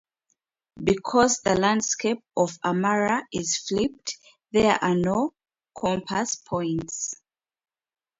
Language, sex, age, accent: English, female, 30-39, United States English